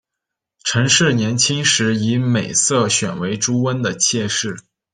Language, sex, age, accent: Chinese, male, 19-29, 出生地：山西省